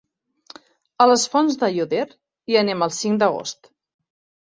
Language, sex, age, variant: Catalan, female, 30-39, Central